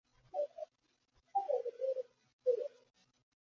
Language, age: English, 19-29